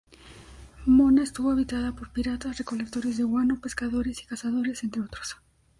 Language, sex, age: Spanish, female, under 19